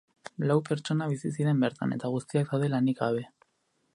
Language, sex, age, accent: Basque, male, 19-29, Erdialdekoa edo Nafarra (Gipuzkoa, Nafarroa)